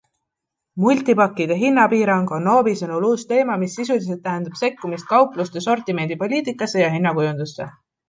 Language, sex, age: Estonian, female, 19-29